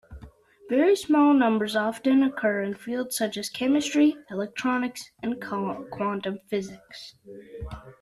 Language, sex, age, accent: English, male, under 19, United States English